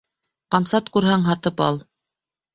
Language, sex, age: Bashkir, female, 30-39